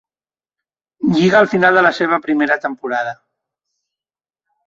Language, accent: Catalan, valencià